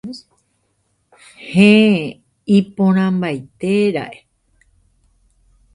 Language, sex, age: Guarani, female, 60-69